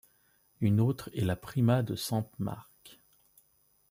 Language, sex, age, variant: French, male, 30-39, Français de métropole